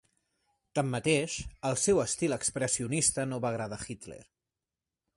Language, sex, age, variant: Catalan, male, 30-39, Central